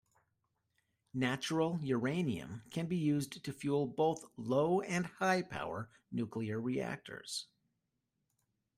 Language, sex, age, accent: English, male, 40-49, United States English